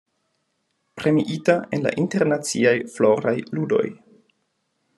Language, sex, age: Esperanto, male, 30-39